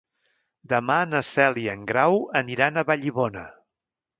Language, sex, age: Catalan, male, 60-69